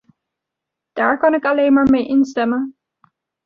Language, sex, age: Dutch, female, 19-29